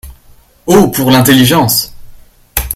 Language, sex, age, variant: French, male, under 19, Français de métropole